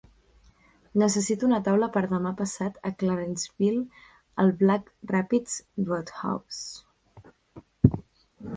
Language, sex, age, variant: Catalan, female, 19-29, Central